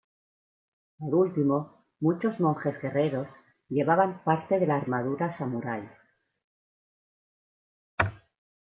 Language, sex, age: Spanish, female, 50-59